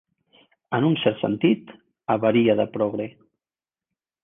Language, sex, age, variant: Catalan, male, 50-59, Central